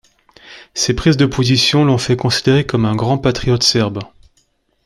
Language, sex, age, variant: French, male, 30-39, Français de métropole